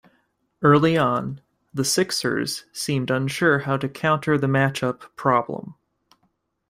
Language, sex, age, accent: English, male, 19-29, United States English